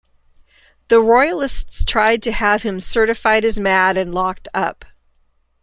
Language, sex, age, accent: English, female, 50-59, United States English